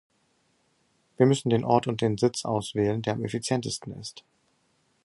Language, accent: German, Norddeutsch